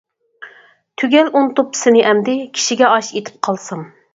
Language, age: Uyghur, 30-39